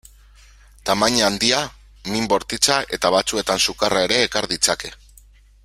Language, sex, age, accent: Basque, male, 30-39, Mendebalekoa (Araba, Bizkaia, Gipuzkoako mendebaleko herri batzuk)